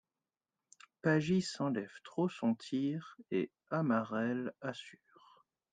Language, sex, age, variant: French, male, 30-39, Français de métropole